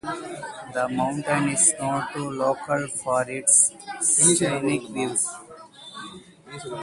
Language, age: English, 19-29